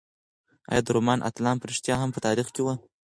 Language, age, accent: Pashto, 19-29, کندهاری لهجه